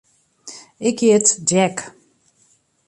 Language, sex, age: Western Frisian, female, 50-59